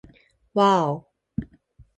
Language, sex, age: Japanese, female, 19-29